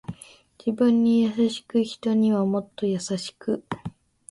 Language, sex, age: Japanese, female, 19-29